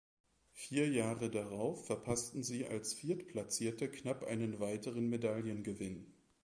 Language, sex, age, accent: German, male, 30-39, Deutschland Deutsch